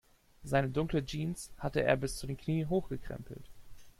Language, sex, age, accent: German, male, 30-39, Deutschland Deutsch